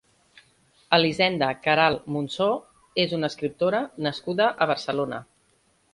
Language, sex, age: Catalan, female, 40-49